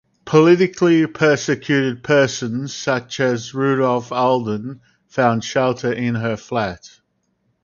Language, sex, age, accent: English, male, 50-59, Australian English